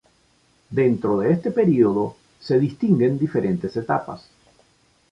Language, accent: Spanish, Caribe: Cuba, Venezuela, Puerto Rico, República Dominicana, Panamá, Colombia caribeña, México caribeño, Costa del golfo de México